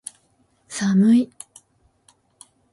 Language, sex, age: Japanese, female, 50-59